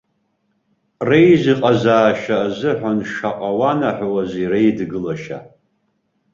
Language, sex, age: Abkhazian, male, 50-59